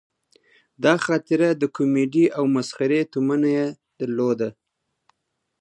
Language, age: Pashto, 40-49